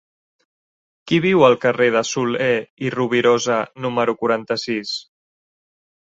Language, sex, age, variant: Catalan, male, 19-29, Central